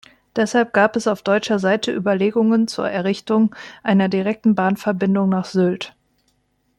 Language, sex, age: German, female, 30-39